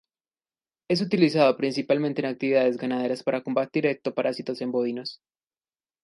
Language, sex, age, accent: Spanish, male, 19-29, Andino-Pacífico: Colombia, Perú, Ecuador, oeste de Bolivia y Venezuela andina